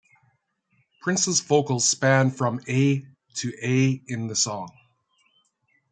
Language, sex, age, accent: English, male, 60-69, Canadian English